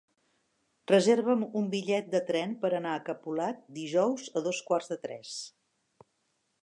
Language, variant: Catalan, Central